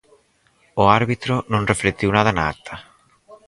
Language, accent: Galician, Normativo (estándar)